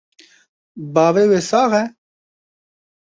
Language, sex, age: Kurdish, male, 19-29